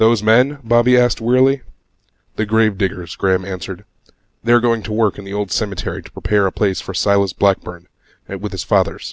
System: none